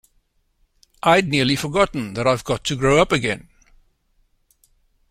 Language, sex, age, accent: English, male, 60-69, Southern African (South Africa, Zimbabwe, Namibia)